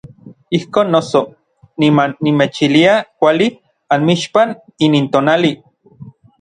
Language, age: Orizaba Nahuatl, 30-39